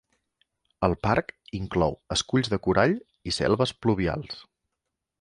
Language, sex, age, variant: Catalan, male, 40-49, Central